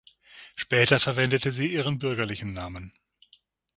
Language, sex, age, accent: German, male, 50-59, Deutschland Deutsch; Süddeutsch